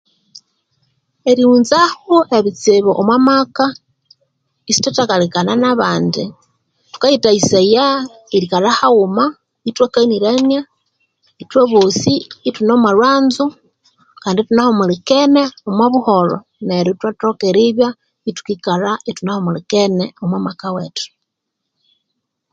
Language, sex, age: Konzo, female, 40-49